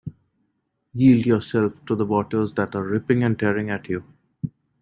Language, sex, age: English, male, 19-29